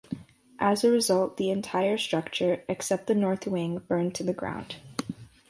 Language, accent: English, United States English